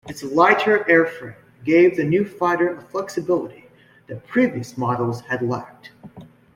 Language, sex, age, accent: English, male, under 19, United States English